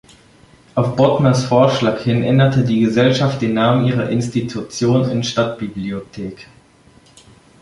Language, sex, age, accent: German, male, under 19, Deutschland Deutsch